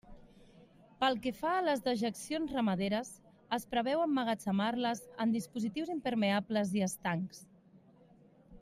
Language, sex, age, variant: Catalan, female, 50-59, Central